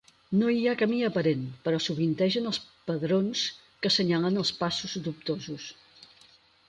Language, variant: Catalan, Central